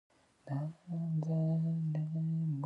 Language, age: Adamawa Fulfulde, 19-29